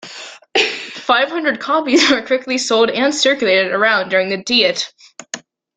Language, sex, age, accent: English, female, under 19, United States English